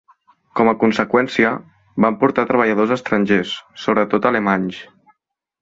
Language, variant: Catalan, Central